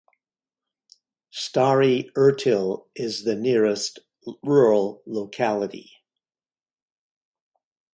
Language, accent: English, United States English